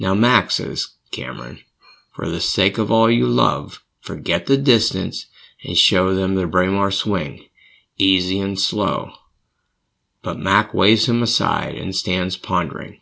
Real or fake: real